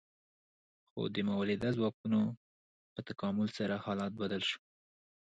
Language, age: Pashto, 19-29